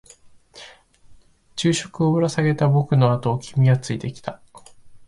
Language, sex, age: Japanese, male, 19-29